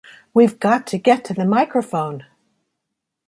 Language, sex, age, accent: English, female, 60-69, United States English